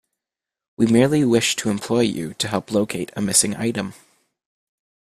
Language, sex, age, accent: English, male, 19-29, United States English